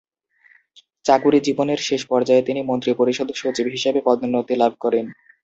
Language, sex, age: Bengali, male, 19-29